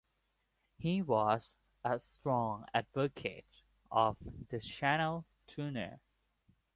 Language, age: English, 19-29